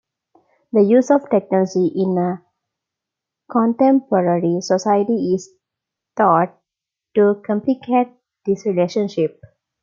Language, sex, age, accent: English, female, 19-29, India and South Asia (India, Pakistan, Sri Lanka)